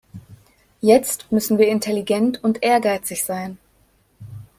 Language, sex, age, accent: German, female, 19-29, Deutschland Deutsch